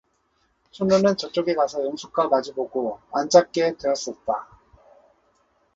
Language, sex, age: Korean, male, 40-49